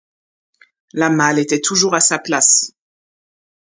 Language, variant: French, Français de métropole